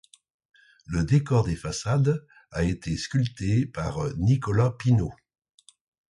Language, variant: French, Français de métropole